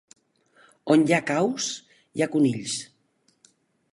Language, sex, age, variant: Catalan, female, 50-59, Central